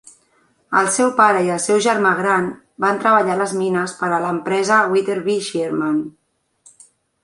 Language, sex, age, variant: Catalan, female, 40-49, Nord-Occidental